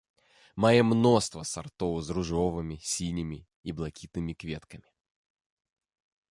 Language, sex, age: Belarusian, male, 30-39